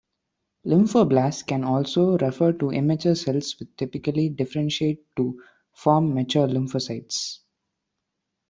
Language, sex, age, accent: English, male, 19-29, India and South Asia (India, Pakistan, Sri Lanka)